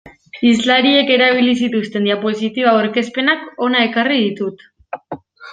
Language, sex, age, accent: Basque, male, under 19, Mendebalekoa (Araba, Bizkaia, Gipuzkoako mendebaleko herri batzuk)